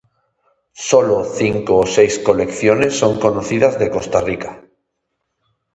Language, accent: Spanish, España: Norte peninsular (Asturias, Castilla y León, Cantabria, País Vasco, Navarra, Aragón, La Rioja, Guadalajara, Cuenca)